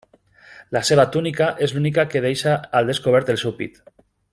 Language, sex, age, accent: Catalan, male, 40-49, valencià